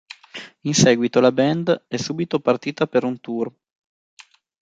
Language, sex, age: Italian, male, 30-39